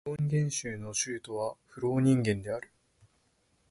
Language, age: Japanese, 19-29